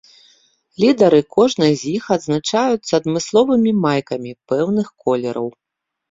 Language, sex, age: Belarusian, female, 40-49